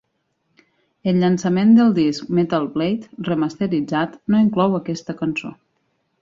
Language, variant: Catalan, Nord-Occidental